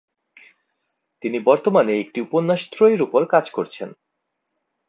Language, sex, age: Bengali, male, 19-29